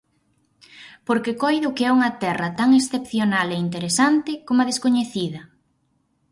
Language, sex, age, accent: Galician, female, 19-29, Central (sen gheada)